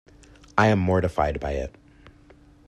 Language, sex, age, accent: English, male, 19-29, United States English